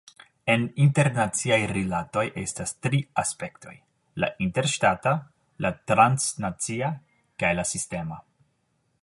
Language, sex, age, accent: Esperanto, male, 19-29, Internacia